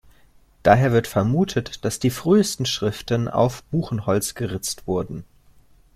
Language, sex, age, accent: German, male, 19-29, Deutschland Deutsch